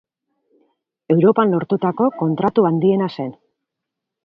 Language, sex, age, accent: Basque, female, 40-49, Mendebalekoa (Araba, Bizkaia, Gipuzkoako mendebaleko herri batzuk)